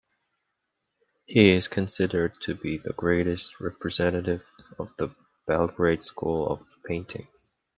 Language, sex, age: English, male, 19-29